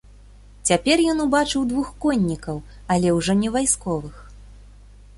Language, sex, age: Belarusian, female, 30-39